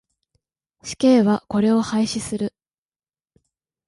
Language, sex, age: Japanese, female, 19-29